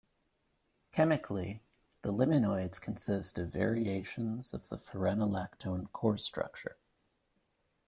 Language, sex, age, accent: English, male, 19-29, United States English